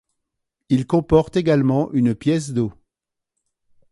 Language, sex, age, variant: French, male, 60-69, Français de métropole